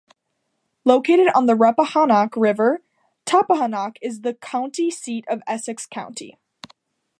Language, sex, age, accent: English, female, under 19, United States English